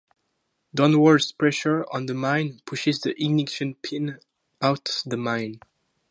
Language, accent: English, French